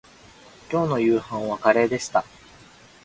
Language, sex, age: Japanese, male, 19-29